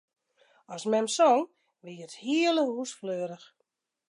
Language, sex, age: Western Frisian, female, 40-49